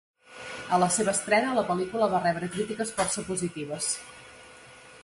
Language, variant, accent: Catalan, Central, central